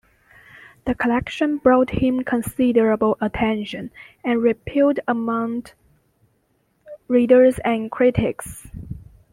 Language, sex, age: English, female, 19-29